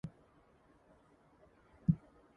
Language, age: English, under 19